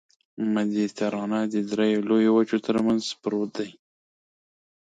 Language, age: Pashto, 30-39